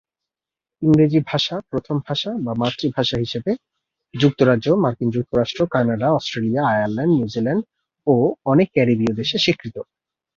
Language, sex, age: Bengali, male, 19-29